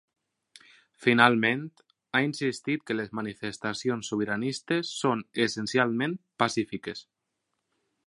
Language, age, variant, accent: Catalan, 19-29, Valencià central, valencià